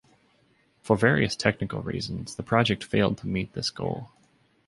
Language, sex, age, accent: English, male, 30-39, United States English